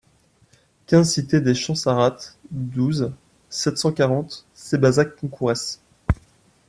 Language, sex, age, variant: French, male, 19-29, Français de métropole